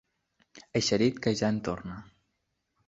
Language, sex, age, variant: Catalan, male, under 19, Nord-Occidental